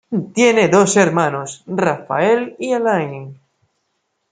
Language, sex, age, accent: Spanish, male, 19-29, Caribe: Cuba, Venezuela, Puerto Rico, República Dominicana, Panamá, Colombia caribeña, México caribeño, Costa del golfo de México